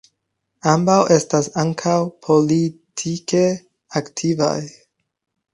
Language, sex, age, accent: Esperanto, male, 19-29, Internacia